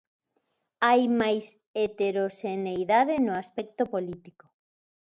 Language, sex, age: Galician, female, 50-59